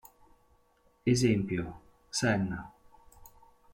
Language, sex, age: Italian, male, 30-39